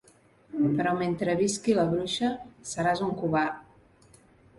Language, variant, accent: Catalan, Central, central